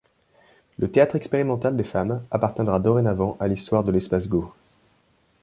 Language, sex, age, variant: French, male, 19-29, Français de métropole